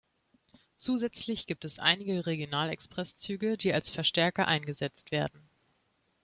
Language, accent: German, Deutschland Deutsch